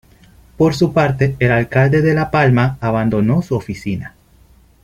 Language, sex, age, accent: Spanish, male, 19-29, Caribe: Cuba, Venezuela, Puerto Rico, República Dominicana, Panamá, Colombia caribeña, México caribeño, Costa del golfo de México